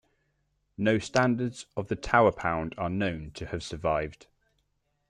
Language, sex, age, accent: English, male, 30-39, England English